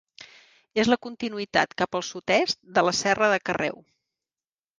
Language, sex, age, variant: Catalan, female, 50-59, Central